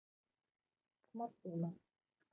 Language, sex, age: Japanese, female, 19-29